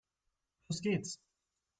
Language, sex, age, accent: German, male, 40-49, Deutschland Deutsch